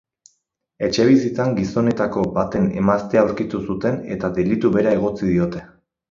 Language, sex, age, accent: Basque, male, 19-29, Erdialdekoa edo Nafarra (Gipuzkoa, Nafarroa)